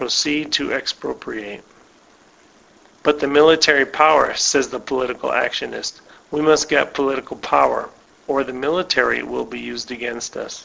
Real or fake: real